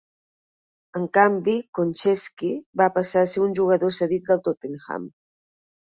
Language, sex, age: Catalan, female, 30-39